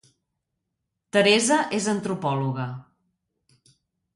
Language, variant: Catalan, Central